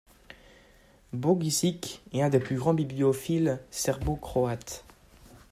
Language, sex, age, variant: French, male, under 19, Français de métropole